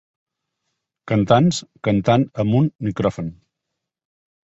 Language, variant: Catalan, Nord-Occidental